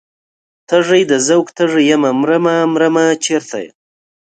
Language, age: Pashto, 30-39